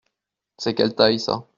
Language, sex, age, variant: French, male, 30-39, Français de métropole